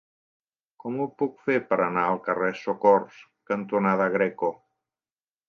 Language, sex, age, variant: Catalan, male, 50-59, Central